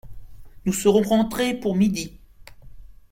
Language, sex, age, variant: French, male, 50-59, Français de métropole